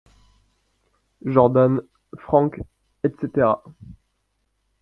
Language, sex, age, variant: French, male, 19-29, Français de métropole